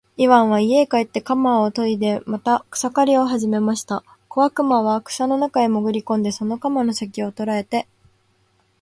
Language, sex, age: Japanese, female, 19-29